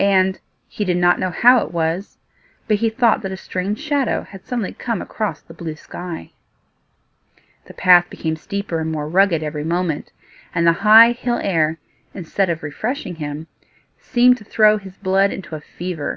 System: none